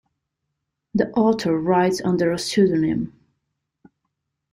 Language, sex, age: English, female, 30-39